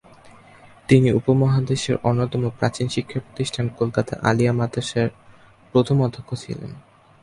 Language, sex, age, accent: Bengali, male, under 19, Native